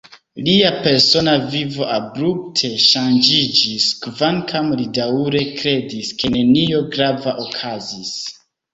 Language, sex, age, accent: Esperanto, male, 30-39, Internacia